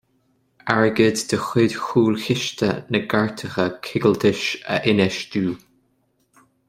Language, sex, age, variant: Irish, male, 19-29, Gaeilge na Mumhan